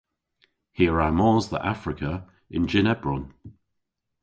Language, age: Cornish, 50-59